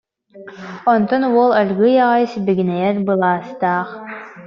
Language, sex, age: Yakut, female, under 19